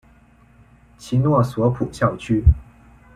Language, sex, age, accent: Chinese, male, 19-29, 出生地：河北省